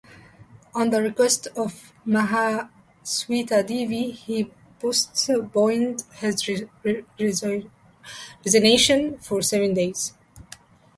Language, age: English, 19-29